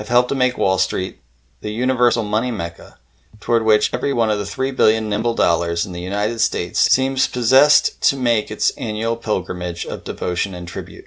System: none